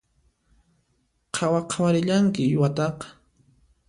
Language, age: Puno Quechua, 19-29